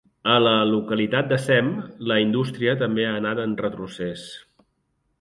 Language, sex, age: Catalan, male, 40-49